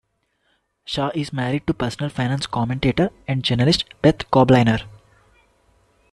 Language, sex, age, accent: English, male, 19-29, India and South Asia (India, Pakistan, Sri Lanka)